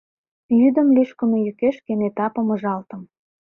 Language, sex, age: Mari, female, 19-29